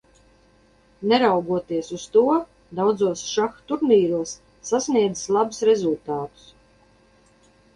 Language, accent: Latvian, Kurzeme